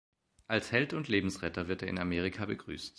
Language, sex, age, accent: German, male, 30-39, Deutschland Deutsch